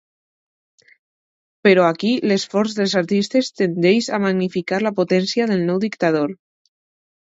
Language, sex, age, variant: Catalan, female, under 19, Alacantí